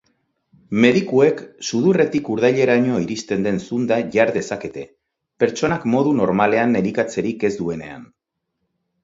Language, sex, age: Basque, male, 40-49